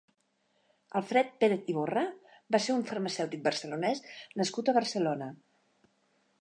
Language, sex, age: Catalan, female, 50-59